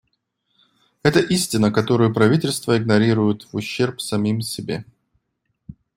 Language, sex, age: Russian, male, 19-29